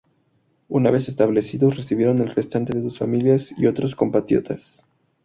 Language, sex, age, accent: Spanish, male, 19-29, México